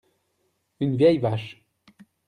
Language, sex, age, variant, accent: French, male, 30-39, Français d'Europe, Français de Belgique